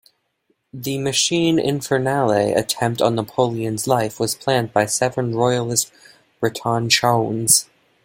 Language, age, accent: English, under 19, United States English